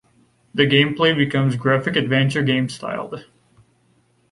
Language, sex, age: English, male, 19-29